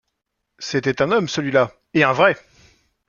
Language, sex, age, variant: French, male, 30-39, Français de métropole